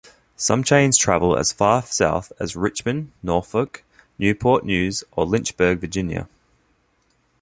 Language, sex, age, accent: English, male, 19-29, Australian English